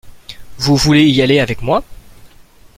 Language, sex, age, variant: French, male, 19-29, Français de métropole